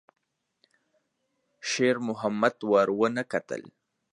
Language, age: Pashto, under 19